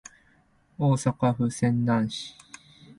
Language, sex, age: Japanese, male, 19-29